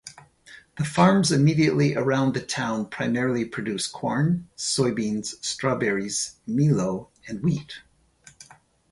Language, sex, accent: English, male, United States English